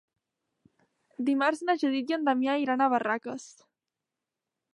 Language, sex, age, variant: Catalan, female, 19-29, Central